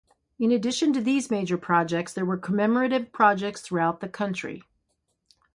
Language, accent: English, United States English